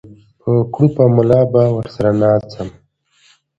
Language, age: Pashto, 19-29